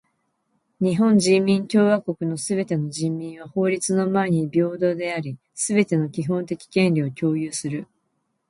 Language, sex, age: Japanese, female, 50-59